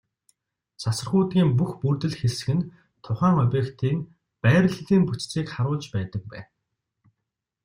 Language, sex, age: Mongolian, male, 30-39